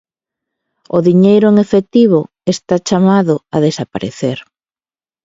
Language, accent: Galician, Normativo (estándar)